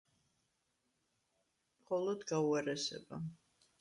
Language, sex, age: Georgian, female, 60-69